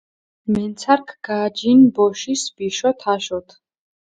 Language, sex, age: Mingrelian, female, 19-29